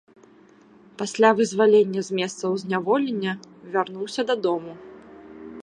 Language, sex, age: Belarusian, female, 30-39